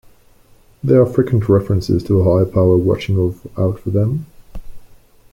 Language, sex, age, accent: English, male, 30-39, Australian English